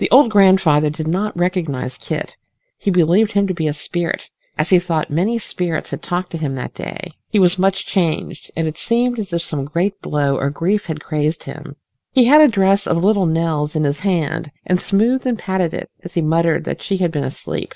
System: none